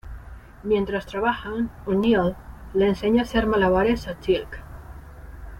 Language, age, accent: Spanish, 40-49, España: Norte peninsular (Asturias, Castilla y León, Cantabria, País Vasco, Navarra, Aragón, La Rioja, Guadalajara, Cuenca)